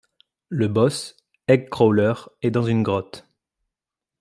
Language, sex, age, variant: French, male, 19-29, Français de métropole